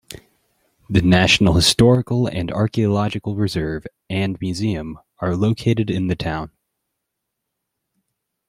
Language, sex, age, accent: English, male, 19-29, United States English